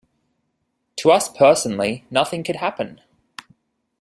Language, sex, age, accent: English, male, 19-29, Australian English